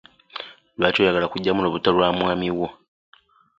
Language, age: Ganda, under 19